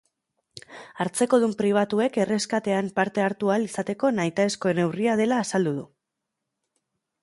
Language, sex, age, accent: Basque, female, 30-39, Erdialdekoa edo Nafarra (Gipuzkoa, Nafarroa)